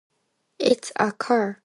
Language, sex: English, female